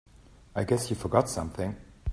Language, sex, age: English, male, 30-39